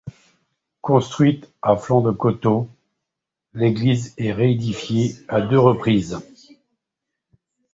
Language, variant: French, Français de métropole